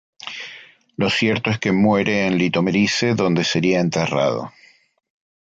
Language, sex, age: Spanish, male, 50-59